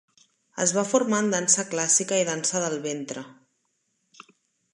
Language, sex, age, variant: Catalan, female, 30-39, Central